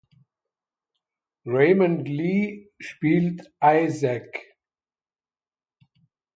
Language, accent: German, Deutschland Deutsch